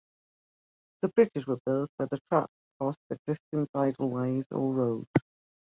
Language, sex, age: English, male, 50-59